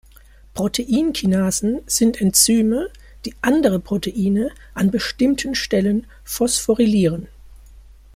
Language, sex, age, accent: German, male, 19-29, Deutschland Deutsch